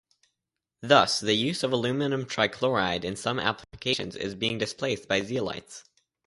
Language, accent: English, United States English